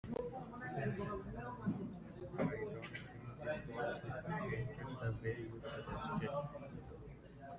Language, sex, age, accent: English, male, 19-29, India and South Asia (India, Pakistan, Sri Lanka)